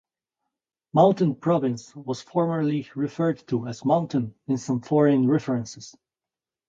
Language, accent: English, England English